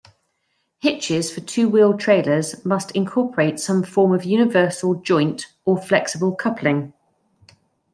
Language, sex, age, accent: English, female, 50-59, England English